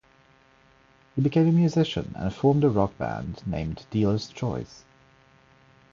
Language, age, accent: English, 30-39, England English